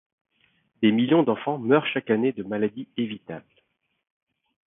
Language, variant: French, Français de métropole